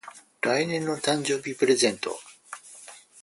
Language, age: Japanese, 50-59